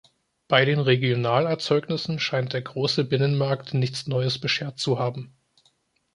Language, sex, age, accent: German, male, 19-29, Deutschland Deutsch